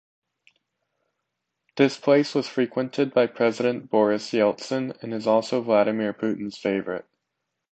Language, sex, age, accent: English, male, under 19, United States English